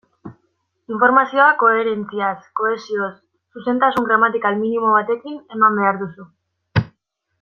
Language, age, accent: Basque, 19-29, Mendebalekoa (Araba, Bizkaia, Gipuzkoako mendebaleko herri batzuk)